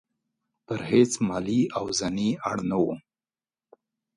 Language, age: Pashto, 50-59